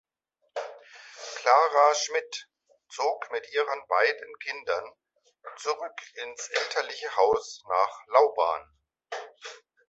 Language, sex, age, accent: German, male, 50-59, Deutschland Deutsch